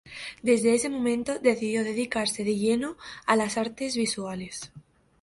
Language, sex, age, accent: Spanish, female, 19-29, España: Centro-Sur peninsular (Madrid, Toledo, Castilla-La Mancha)